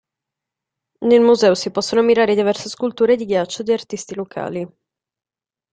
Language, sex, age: Italian, female, 19-29